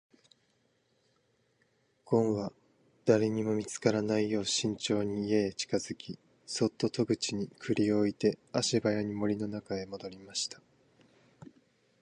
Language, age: Japanese, 19-29